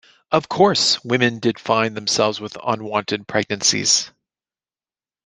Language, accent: English, Canadian English